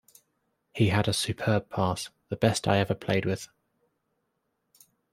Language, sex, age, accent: English, male, 30-39, England English